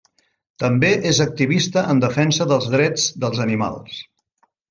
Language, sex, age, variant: Catalan, male, 70-79, Central